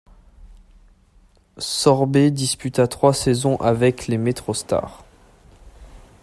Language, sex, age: French, male, 19-29